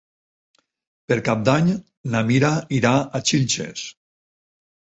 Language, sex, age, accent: Catalan, male, 60-69, valencià